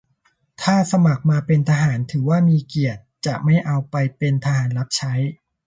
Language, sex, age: Thai, male, 40-49